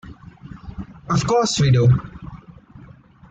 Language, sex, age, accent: English, male, under 19, India and South Asia (India, Pakistan, Sri Lanka)